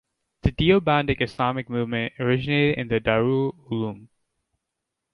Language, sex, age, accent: English, male, under 19, United States English